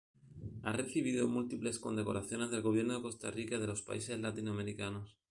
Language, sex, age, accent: Spanish, male, 40-49, España: Sur peninsular (Andalucia, Extremadura, Murcia)